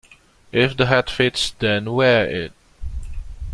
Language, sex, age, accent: English, male, 19-29, Singaporean English